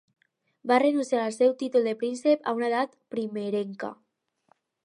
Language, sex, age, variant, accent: Catalan, female, under 19, Alacantí, aprenent (recent, des del castellà)